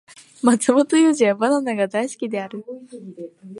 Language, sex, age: Japanese, female, 19-29